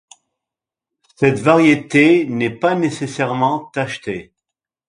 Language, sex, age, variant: French, male, 60-69, Français de métropole